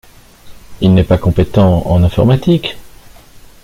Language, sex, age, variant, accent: French, male, 50-59, Français d'Europe, Français de Belgique